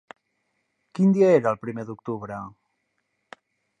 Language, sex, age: Catalan, male, 40-49